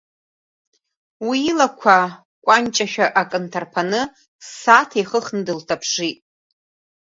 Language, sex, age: Abkhazian, female, 30-39